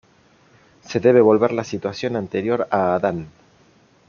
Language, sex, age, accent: Spanish, male, 30-39, Rioplatense: Argentina, Uruguay, este de Bolivia, Paraguay